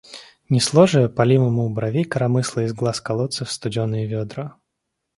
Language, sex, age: Russian, male, 19-29